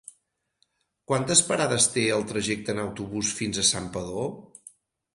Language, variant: Catalan, Central